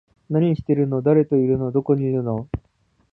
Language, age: Japanese, 19-29